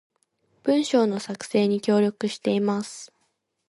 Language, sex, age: Japanese, female, 19-29